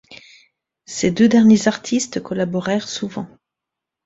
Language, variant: French, Français de métropole